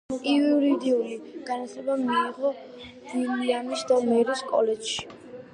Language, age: Georgian, under 19